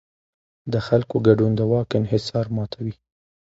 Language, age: Pashto, 19-29